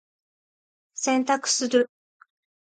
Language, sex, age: Japanese, female, 40-49